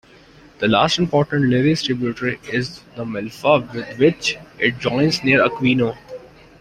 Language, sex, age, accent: English, male, under 19, India and South Asia (India, Pakistan, Sri Lanka)